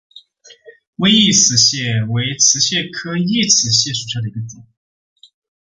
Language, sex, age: Chinese, male, 19-29